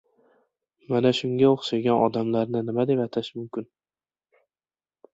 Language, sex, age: Uzbek, male, 19-29